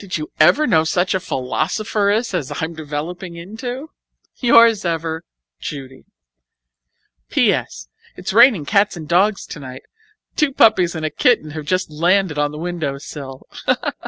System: none